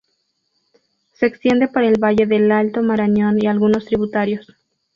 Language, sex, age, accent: Spanish, female, under 19, México